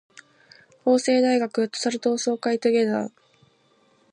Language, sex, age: Japanese, female, 19-29